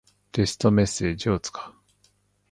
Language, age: Japanese, 50-59